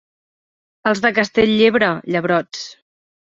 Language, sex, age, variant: Catalan, female, 19-29, Central